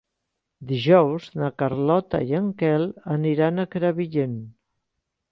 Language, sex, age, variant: Catalan, female, 60-69, Central